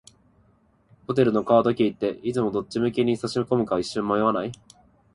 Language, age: Japanese, 19-29